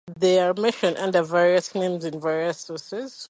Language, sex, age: English, female, 19-29